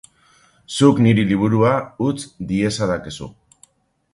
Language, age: Basque, under 19